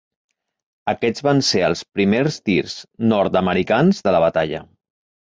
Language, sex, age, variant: Catalan, male, 50-59, Central